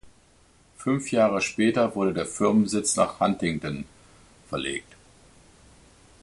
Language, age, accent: German, 60-69, Hochdeutsch